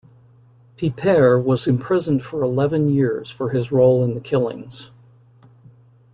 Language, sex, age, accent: English, male, 60-69, United States English